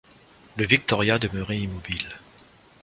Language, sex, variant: French, male, Français de métropole